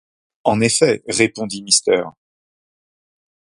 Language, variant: French, Français de métropole